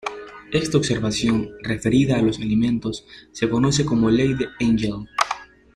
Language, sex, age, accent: Spanish, male, 19-29, Andino-Pacífico: Colombia, Perú, Ecuador, oeste de Bolivia y Venezuela andina